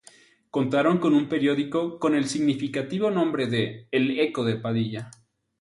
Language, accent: Spanish, México